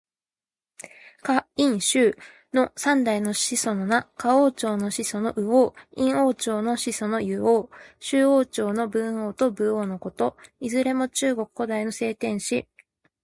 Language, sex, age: Japanese, female, 19-29